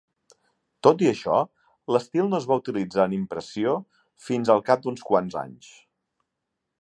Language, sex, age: Catalan, male, 40-49